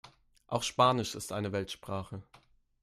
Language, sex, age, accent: German, male, 19-29, Deutschland Deutsch